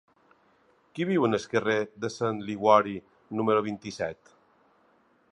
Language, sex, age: Catalan, male, 50-59